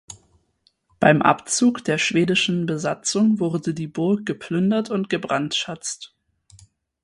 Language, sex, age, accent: German, female, 19-29, Deutschland Deutsch